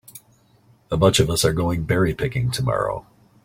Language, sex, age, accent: English, male, 40-49, United States English